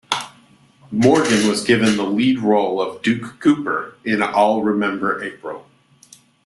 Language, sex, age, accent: English, male, 30-39, United States English